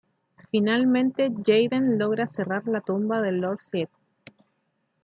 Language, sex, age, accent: Spanish, female, 30-39, Chileno: Chile, Cuyo